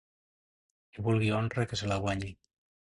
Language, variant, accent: Catalan, Nord-Occidental, nord-occidental